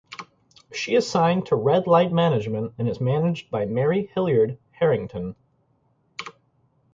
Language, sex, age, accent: English, male, 19-29, United States English